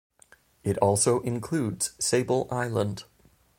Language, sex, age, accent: English, male, 30-39, United States English